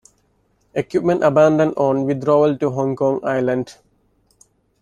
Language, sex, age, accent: English, male, 30-39, India and South Asia (India, Pakistan, Sri Lanka)